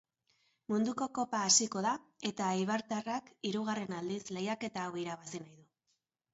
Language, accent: Basque, Erdialdekoa edo Nafarra (Gipuzkoa, Nafarroa)